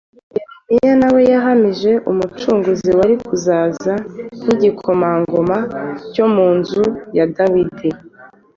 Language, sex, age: Kinyarwanda, female, 19-29